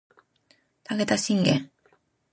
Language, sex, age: Japanese, female, 40-49